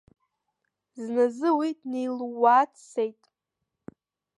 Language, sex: Abkhazian, female